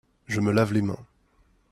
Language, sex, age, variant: French, male, 30-39, Français de métropole